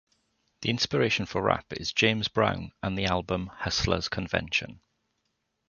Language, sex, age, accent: English, male, 40-49, Welsh English